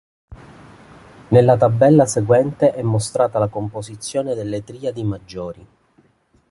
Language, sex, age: Italian, male, 40-49